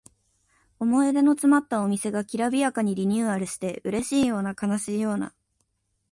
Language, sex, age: Japanese, female, 19-29